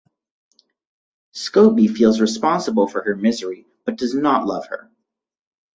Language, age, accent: English, 19-29, United States English